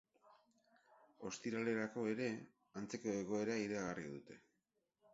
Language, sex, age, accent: Basque, male, 50-59, Erdialdekoa edo Nafarra (Gipuzkoa, Nafarroa)